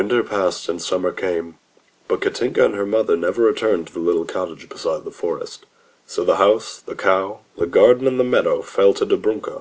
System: none